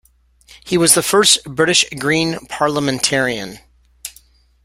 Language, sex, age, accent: English, male, 40-49, United States English